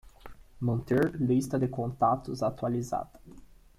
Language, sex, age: Portuguese, male, 30-39